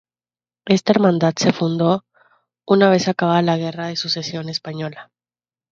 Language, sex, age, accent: Spanish, female, 19-29, México